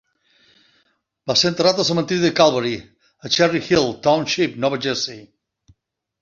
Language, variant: Catalan, Septentrional